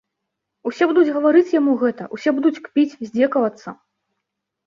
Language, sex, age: Belarusian, female, 19-29